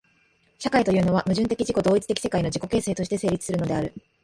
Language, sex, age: Japanese, female, 19-29